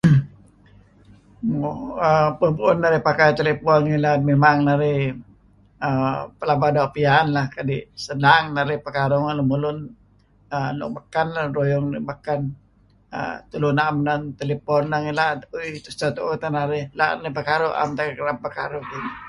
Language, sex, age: Kelabit, male, 70-79